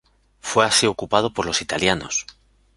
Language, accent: Spanish, España: Centro-Sur peninsular (Madrid, Toledo, Castilla-La Mancha)